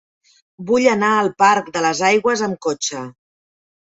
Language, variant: Catalan, Central